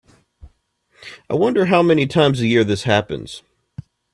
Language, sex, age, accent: English, male, 40-49, United States English